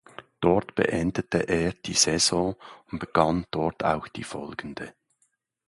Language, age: German, 50-59